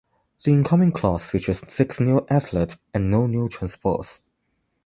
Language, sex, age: English, male, under 19